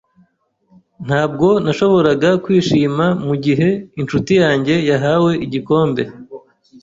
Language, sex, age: Kinyarwanda, male, 30-39